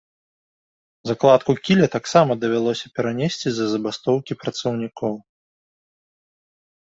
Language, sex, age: Belarusian, male, 19-29